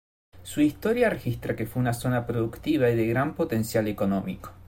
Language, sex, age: Spanish, male, 19-29